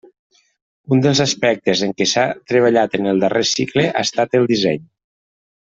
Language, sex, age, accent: Catalan, male, 40-49, valencià